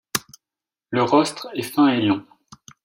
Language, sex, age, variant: French, male, 40-49, Français de métropole